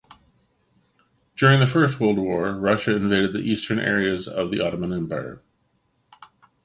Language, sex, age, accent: English, male, 50-59, Canadian English